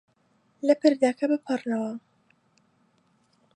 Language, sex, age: Central Kurdish, female, 19-29